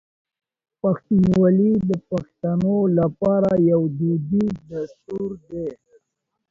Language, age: Pashto, 30-39